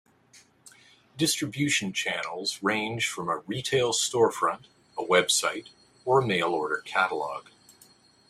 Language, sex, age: English, male, 50-59